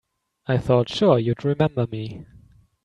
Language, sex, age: English, male, 19-29